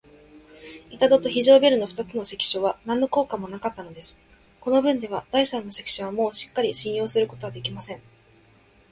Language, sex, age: Japanese, female, 19-29